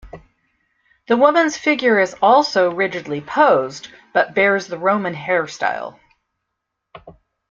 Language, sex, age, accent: English, female, 60-69, United States English